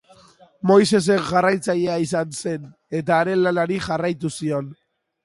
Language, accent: Basque, Mendebalekoa (Araba, Bizkaia, Gipuzkoako mendebaleko herri batzuk)